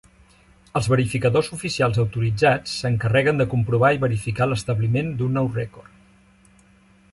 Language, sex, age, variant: Catalan, male, 50-59, Central